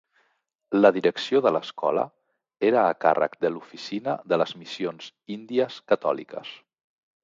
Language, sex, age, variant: Catalan, male, 40-49, Central